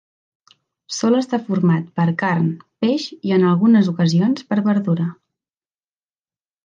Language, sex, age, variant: Catalan, female, 19-29, Septentrional